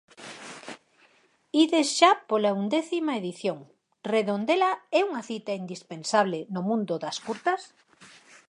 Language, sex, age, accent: Galician, female, 50-59, Normativo (estándar)